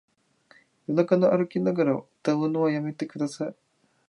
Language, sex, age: Japanese, male, 19-29